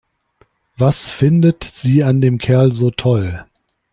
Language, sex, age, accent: German, male, 30-39, Deutschland Deutsch